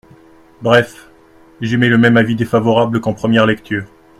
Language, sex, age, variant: French, male, 30-39, Français de métropole